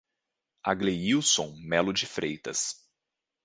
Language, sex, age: Portuguese, male, 30-39